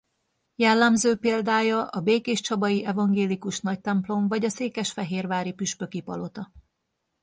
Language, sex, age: Hungarian, female, 40-49